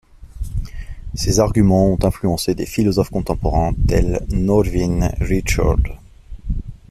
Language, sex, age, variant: French, male, 30-39, Français de métropole